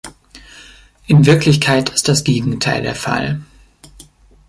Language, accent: German, Deutschland Deutsch